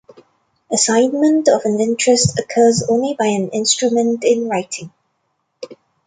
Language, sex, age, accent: English, female, 30-39, Singaporean English